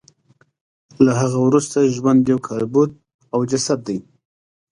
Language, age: Pashto, 40-49